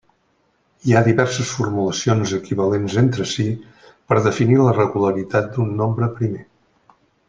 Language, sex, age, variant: Catalan, male, 60-69, Central